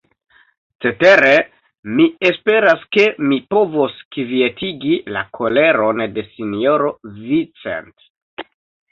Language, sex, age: Esperanto, male, 30-39